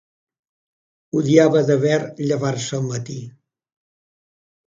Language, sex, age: Catalan, male, 70-79